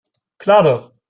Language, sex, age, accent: German, male, 19-29, Österreichisches Deutsch